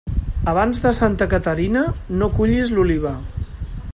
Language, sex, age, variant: Catalan, male, 40-49, Central